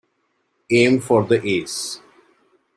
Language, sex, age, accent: English, male, 19-29, India and South Asia (India, Pakistan, Sri Lanka)